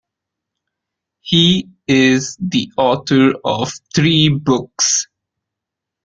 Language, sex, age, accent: English, male, 19-29, India and South Asia (India, Pakistan, Sri Lanka)